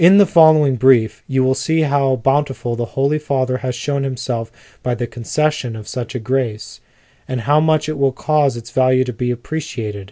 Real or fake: real